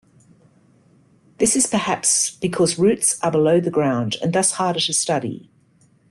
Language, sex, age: English, female, 50-59